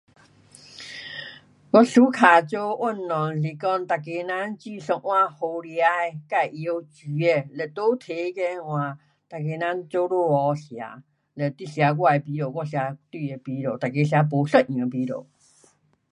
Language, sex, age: Pu-Xian Chinese, female, 70-79